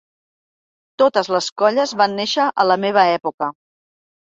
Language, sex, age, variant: Catalan, female, 50-59, Central